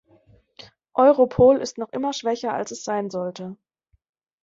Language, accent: German, Deutschland Deutsch